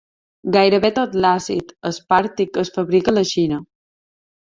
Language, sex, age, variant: Catalan, female, 19-29, Balear